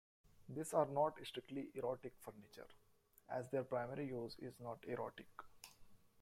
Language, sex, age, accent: English, male, 30-39, India and South Asia (India, Pakistan, Sri Lanka)